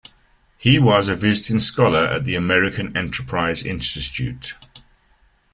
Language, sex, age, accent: English, male, 50-59, England English